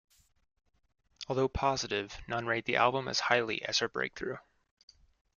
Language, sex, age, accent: English, male, 19-29, United States English